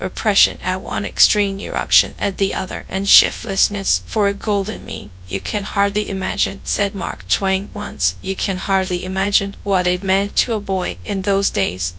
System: TTS, GradTTS